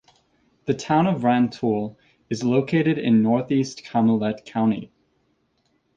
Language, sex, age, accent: English, male, 19-29, United States English